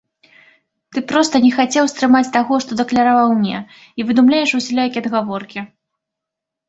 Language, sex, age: Belarusian, female, 30-39